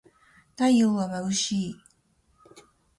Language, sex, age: Japanese, female, 40-49